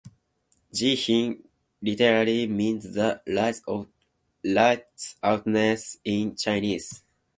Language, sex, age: English, male, 19-29